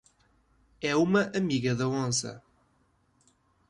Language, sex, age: Portuguese, male, 19-29